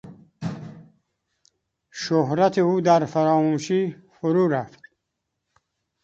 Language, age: Persian, 70-79